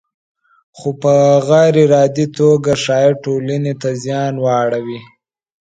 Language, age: Pashto, under 19